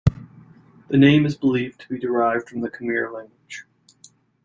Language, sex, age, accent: English, male, 30-39, United States English